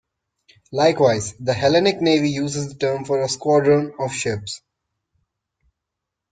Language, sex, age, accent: English, male, 19-29, India and South Asia (India, Pakistan, Sri Lanka)